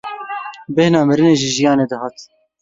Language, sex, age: Kurdish, male, 19-29